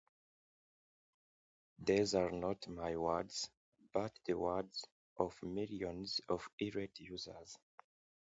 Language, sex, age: English, male, 19-29